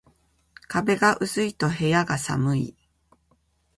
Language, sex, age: Japanese, female, 50-59